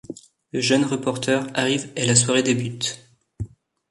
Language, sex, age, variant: French, male, 19-29, Français de métropole